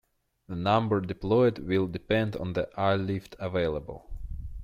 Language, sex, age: English, male, 19-29